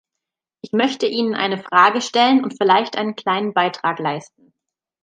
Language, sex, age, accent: German, female, 30-39, Deutschland Deutsch